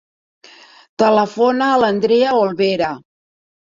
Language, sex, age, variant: Catalan, female, 50-59, Central